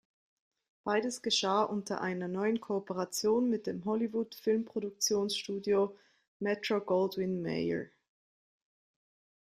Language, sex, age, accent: German, female, 30-39, Schweizerdeutsch